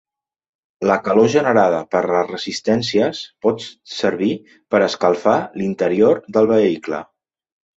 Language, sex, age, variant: Catalan, male, 40-49, Central